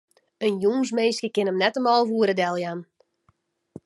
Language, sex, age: Western Frisian, female, 30-39